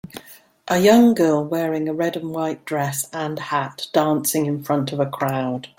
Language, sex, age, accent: English, female, 50-59, England English